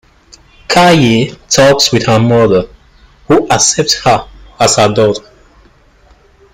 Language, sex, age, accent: English, male, 19-29, England English